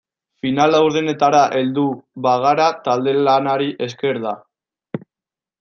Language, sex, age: Basque, male, 19-29